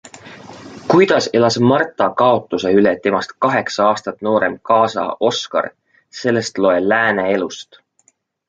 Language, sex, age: Estonian, male, 19-29